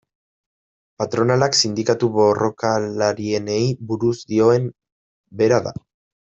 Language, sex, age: Basque, male, 19-29